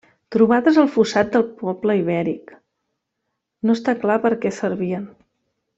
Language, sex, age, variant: Catalan, female, 40-49, Central